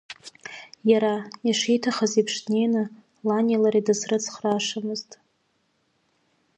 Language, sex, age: Abkhazian, female, 19-29